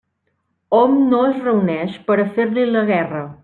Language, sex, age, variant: Catalan, female, 30-39, Central